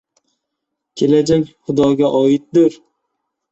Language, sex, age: Uzbek, male, 19-29